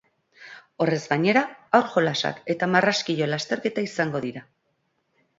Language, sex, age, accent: Basque, female, 40-49, Erdialdekoa edo Nafarra (Gipuzkoa, Nafarroa)